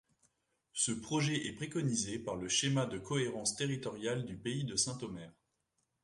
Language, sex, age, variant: French, male, 19-29, Français de métropole